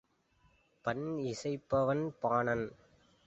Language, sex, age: Tamil, male, 19-29